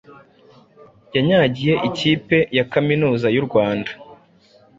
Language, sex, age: Kinyarwanda, male, 19-29